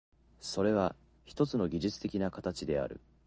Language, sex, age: Japanese, male, under 19